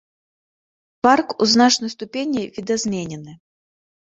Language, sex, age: Belarusian, female, 30-39